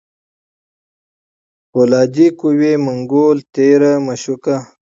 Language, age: Pashto, 30-39